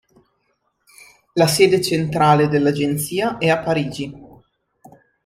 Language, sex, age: Italian, female, 19-29